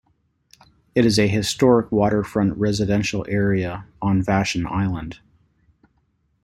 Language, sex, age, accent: English, male, 40-49, Canadian English